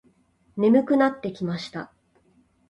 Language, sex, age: Japanese, female, 30-39